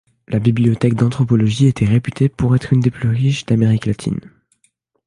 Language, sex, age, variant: French, male, under 19, Français de métropole